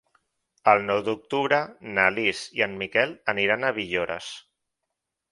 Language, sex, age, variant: Catalan, male, 30-39, Central